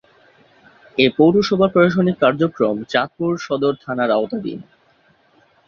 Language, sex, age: Bengali, male, 19-29